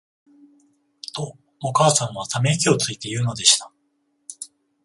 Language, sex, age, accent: Japanese, male, 40-49, 関西